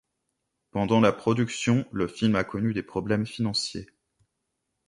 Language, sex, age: French, male, 30-39